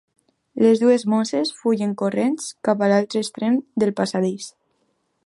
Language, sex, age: Catalan, female, under 19